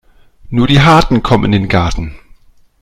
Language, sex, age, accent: German, male, 40-49, Deutschland Deutsch